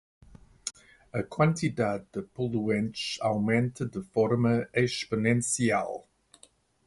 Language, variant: Portuguese, Portuguese (Portugal)